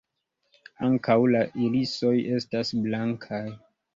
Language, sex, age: Esperanto, male, 19-29